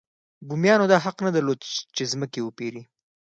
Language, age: Pashto, under 19